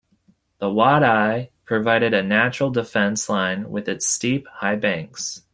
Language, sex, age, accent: English, male, 19-29, United States English